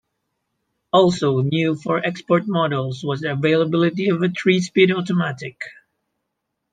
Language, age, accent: English, 19-29, Singaporean English